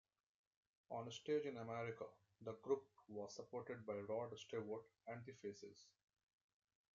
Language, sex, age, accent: English, male, 30-39, India and South Asia (India, Pakistan, Sri Lanka)